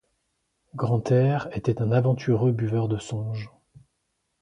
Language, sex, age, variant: French, male, 40-49, Français de métropole